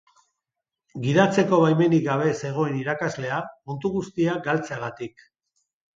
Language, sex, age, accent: Basque, male, 50-59, Mendebalekoa (Araba, Bizkaia, Gipuzkoako mendebaleko herri batzuk)